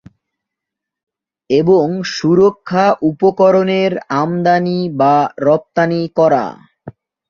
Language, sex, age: Bengali, male, 19-29